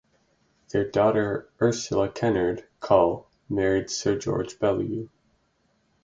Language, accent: English, Canadian English